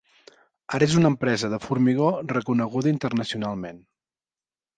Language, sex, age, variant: Catalan, male, 40-49, Central